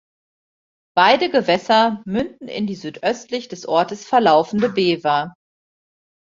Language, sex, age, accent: German, female, 40-49, Deutschland Deutsch